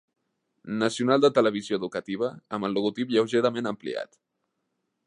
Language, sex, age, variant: Catalan, male, 19-29, Central